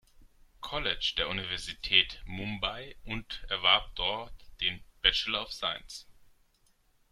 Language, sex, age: German, male, 30-39